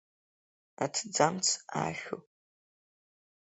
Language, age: Abkhazian, under 19